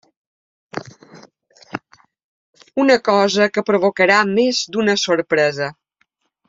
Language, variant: Catalan, Balear